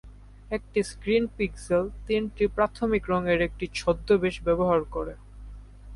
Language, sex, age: Bengali, male, under 19